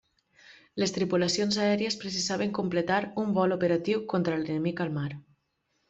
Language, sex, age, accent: Catalan, female, 30-39, valencià